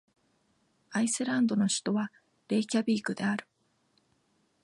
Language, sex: Japanese, female